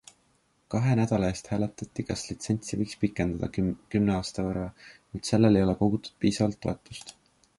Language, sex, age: Estonian, male, 19-29